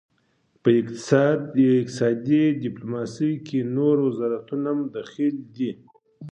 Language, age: Pashto, 40-49